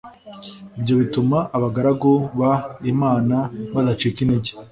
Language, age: Kinyarwanda, 19-29